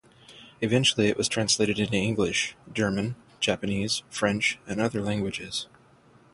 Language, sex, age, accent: English, male, 40-49, United States English; Irish English